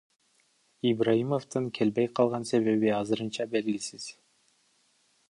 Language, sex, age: Kyrgyz, male, 19-29